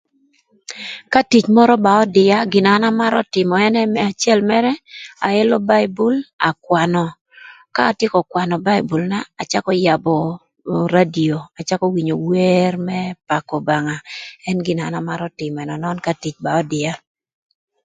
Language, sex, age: Thur, female, 50-59